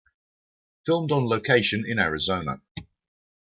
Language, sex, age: English, male, 60-69